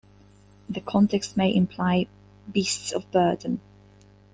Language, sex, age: English, female, 30-39